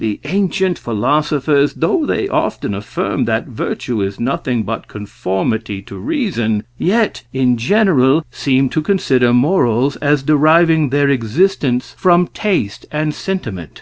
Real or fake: real